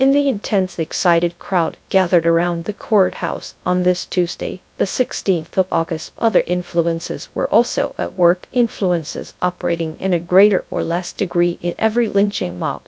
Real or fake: fake